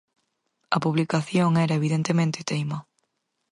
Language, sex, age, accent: Galician, female, 19-29, Central (gheada)